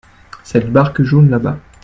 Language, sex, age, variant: French, male, 19-29, Français de métropole